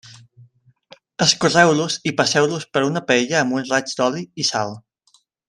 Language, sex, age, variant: Catalan, male, 19-29, Central